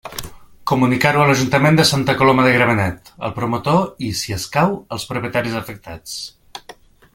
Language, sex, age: Catalan, male, 40-49